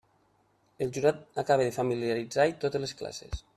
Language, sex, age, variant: Catalan, male, 30-39, Nord-Occidental